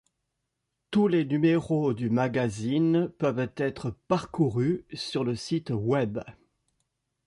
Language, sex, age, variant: French, male, 50-59, Français de métropole